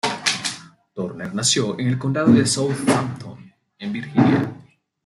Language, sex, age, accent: Spanish, male, 19-29, América central